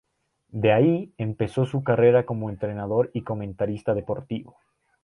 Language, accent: Spanish, Andino-Pacífico: Colombia, Perú, Ecuador, oeste de Bolivia y Venezuela andina